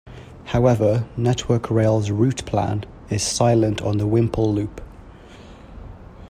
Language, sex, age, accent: English, male, 19-29, England English